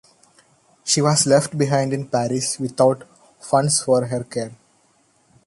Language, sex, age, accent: English, male, 19-29, India and South Asia (India, Pakistan, Sri Lanka)